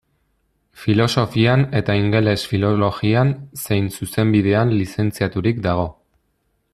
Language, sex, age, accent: Basque, male, 30-39, Erdialdekoa edo Nafarra (Gipuzkoa, Nafarroa)